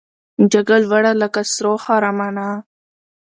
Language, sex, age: Pashto, female, under 19